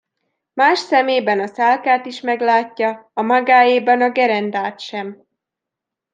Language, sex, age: Hungarian, female, 19-29